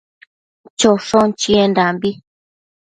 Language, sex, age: Matsés, female, 30-39